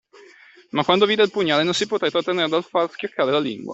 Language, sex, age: Italian, male, 19-29